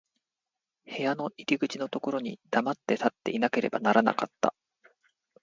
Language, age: Japanese, 30-39